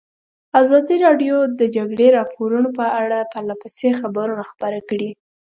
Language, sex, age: Pashto, female, under 19